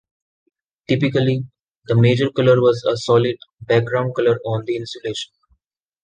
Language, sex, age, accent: English, male, 19-29, India and South Asia (India, Pakistan, Sri Lanka)